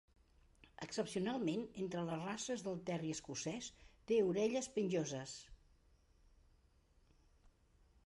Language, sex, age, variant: Catalan, female, 70-79, Central